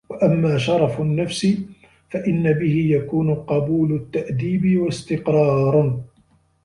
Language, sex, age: Arabic, male, 30-39